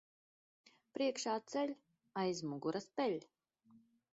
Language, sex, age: Latvian, female, 50-59